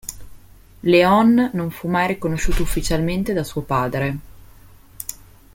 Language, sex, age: Italian, female, 19-29